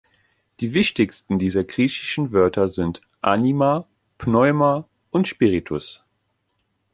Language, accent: German, Deutschland Deutsch